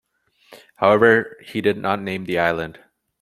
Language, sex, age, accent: English, male, 19-29, United States English